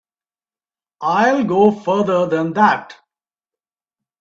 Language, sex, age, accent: English, male, 60-69, India and South Asia (India, Pakistan, Sri Lanka)